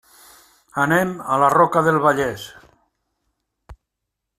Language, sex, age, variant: Catalan, male, 70-79, Central